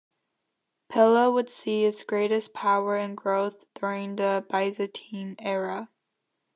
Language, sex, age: English, female, under 19